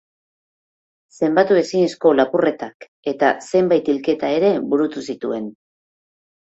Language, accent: Basque, Mendebalekoa (Araba, Bizkaia, Gipuzkoako mendebaleko herri batzuk)